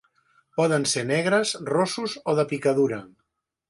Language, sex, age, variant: Catalan, male, 50-59, Central